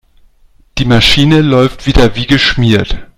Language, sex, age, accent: German, male, 40-49, Deutschland Deutsch